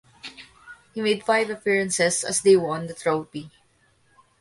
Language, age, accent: English, 19-29, United States English; Filipino